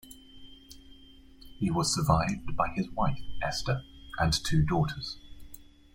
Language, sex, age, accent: English, male, 19-29, England English